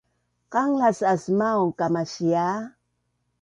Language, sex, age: Bunun, female, 60-69